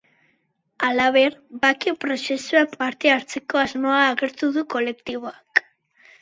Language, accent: Basque, Mendebalekoa (Araba, Bizkaia, Gipuzkoako mendebaleko herri batzuk)